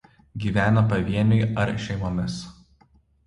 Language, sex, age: Lithuanian, male, 19-29